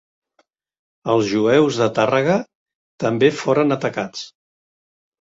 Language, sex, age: Catalan, male, 60-69